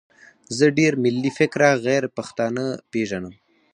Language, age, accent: Pashto, 19-29, معیاري پښتو